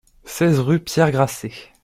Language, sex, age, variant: French, male, 19-29, Français de métropole